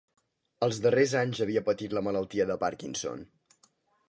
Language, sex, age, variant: Catalan, male, 19-29, Central